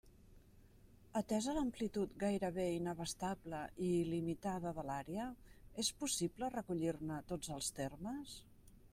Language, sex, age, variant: Catalan, female, 50-59, Central